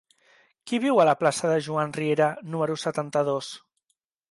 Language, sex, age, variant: Catalan, male, 19-29, Central